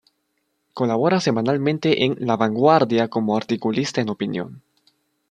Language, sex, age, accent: Spanish, male, 19-29, Andino-Pacífico: Colombia, Perú, Ecuador, oeste de Bolivia y Venezuela andina